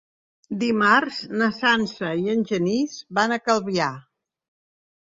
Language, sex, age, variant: Catalan, female, 60-69, Central